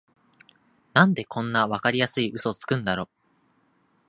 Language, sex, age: Japanese, male, 19-29